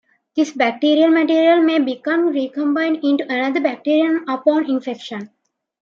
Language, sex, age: English, female, 19-29